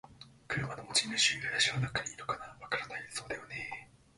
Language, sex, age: Japanese, male, 19-29